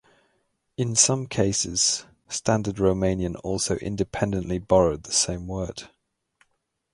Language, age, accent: English, 19-29, England English